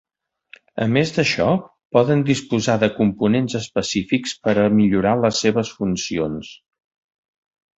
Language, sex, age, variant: Catalan, male, 60-69, Central